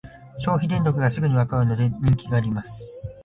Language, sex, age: Japanese, male, 19-29